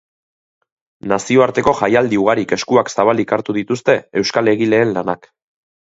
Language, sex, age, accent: Basque, male, 30-39, Mendebalekoa (Araba, Bizkaia, Gipuzkoako mendebaleko herri batzuk)